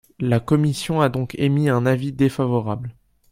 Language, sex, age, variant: French, male, under 19, Français de métropole